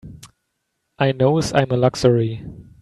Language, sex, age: English, male, 19-29